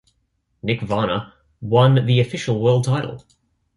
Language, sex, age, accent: English, male, 19-29, Australian English